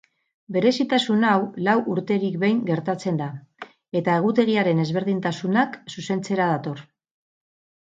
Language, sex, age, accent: Basque, female, 50-59, Mendebalekoa (Araba, Bizkaia, Gipuzkoako mendebaleko herri batzuk)